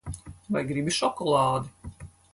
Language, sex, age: Latvian, female, 50-59